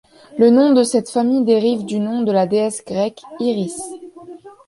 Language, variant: French, Français de métropole